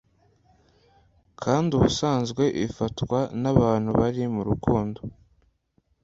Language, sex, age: Kinyarwanda, male, under 19